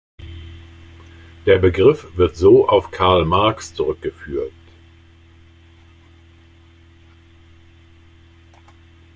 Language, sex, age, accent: German, male, 50-59, Deutschland Deutsch